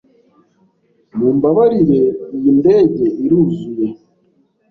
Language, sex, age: Kinyarwanda, male, 19-29